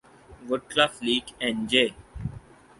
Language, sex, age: Urdu, male, 19-29